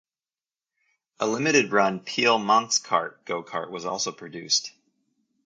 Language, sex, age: English, male, 30-39